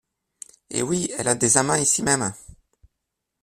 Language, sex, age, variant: French, male, 30-39, Français de métropole